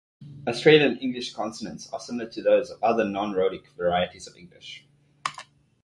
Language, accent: English, Southern African (South Africa, Zimbabwe, Namibia)